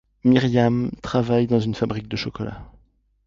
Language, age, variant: French, 40-49, Français de métropole